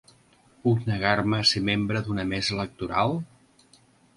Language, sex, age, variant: Catalan, male, 60-69, Central